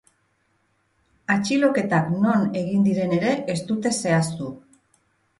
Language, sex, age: Basque, female, 40-49